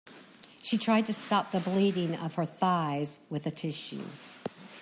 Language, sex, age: English, female, 50-59